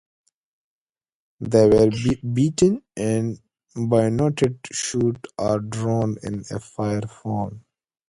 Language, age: English, 19-29